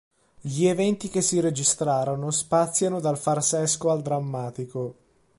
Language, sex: Italian, male